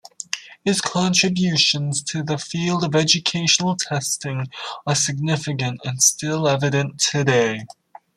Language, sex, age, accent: English, male, 19-29, Canadian English